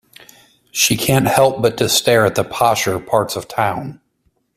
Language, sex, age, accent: English, male, 30-39, United States English